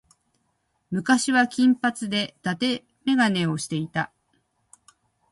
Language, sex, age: Japanese, female, 50-59